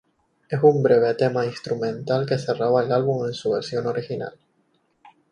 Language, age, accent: Spanish, 19-29, España: Islas Canarias